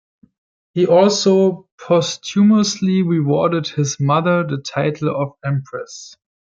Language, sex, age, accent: English, male, 19-29, United States English